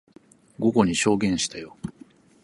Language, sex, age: Japanese, male, 40-49